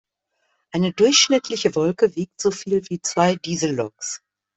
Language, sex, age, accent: German, female, 50-59, Deutschland Deutsch